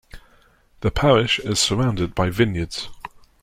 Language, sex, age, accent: English, male, 30-39, England English